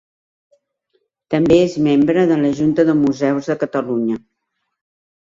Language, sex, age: Catalan, female, 60-69